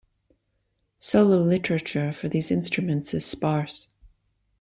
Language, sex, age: English, female, 40-49